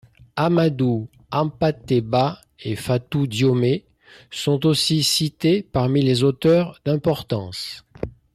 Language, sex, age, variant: French, male, 50-59, Français de métropole